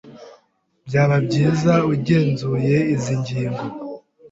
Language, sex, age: Kinyarwanda, male, 19-29